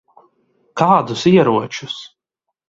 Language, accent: Latvian, Latgaliešu